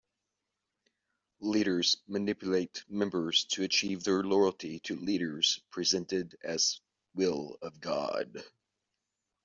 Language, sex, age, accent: English, male, 40-49, United States English